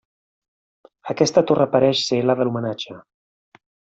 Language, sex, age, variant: Catalan, male, 40-49, Central